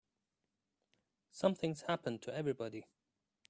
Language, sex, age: English, male, 30-39